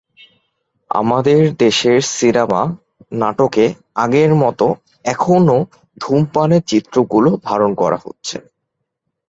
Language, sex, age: Bengali, male, 19-29